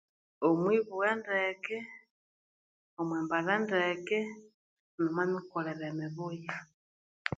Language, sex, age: Konzo, female, 30-39